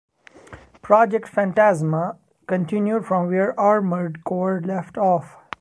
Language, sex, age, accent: English, male, 19-29, India and South Asia (India, Pakistan, Sri Lanka)